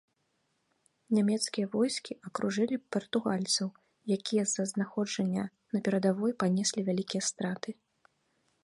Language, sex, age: Belarusian, female, 30-39